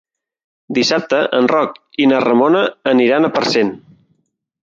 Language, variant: Catalan, Central